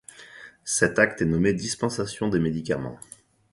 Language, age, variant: French, 30-39, Français de métropole